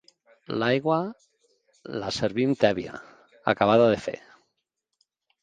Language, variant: Catalan, Nord-Occidental